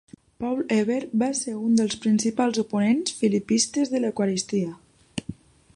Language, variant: Catalan, Nord-Occidental